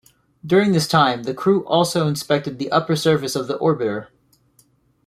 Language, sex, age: English, male, 19-29